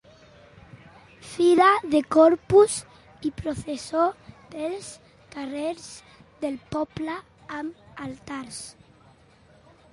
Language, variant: Catalan, Central